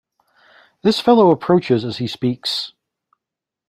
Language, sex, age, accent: English, male, 40-49, United States English